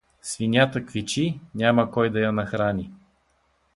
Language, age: Bulgarian, 60-69